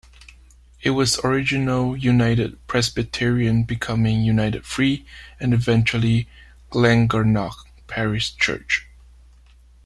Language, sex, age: English, male, 30-39